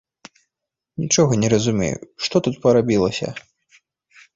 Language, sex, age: Belarusian, male, 19-29